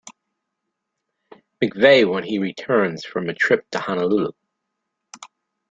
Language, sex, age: English, male, 50-59